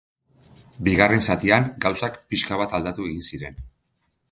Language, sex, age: Basque, male, 40-49